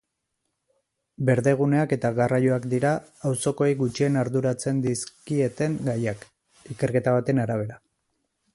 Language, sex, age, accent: Basque, male, 30-39, Erdialdekoa edo Nafarra (Gipuzkoa, Nafarroa)